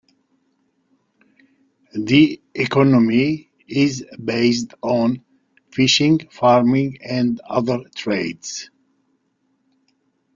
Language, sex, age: English, male, 60-69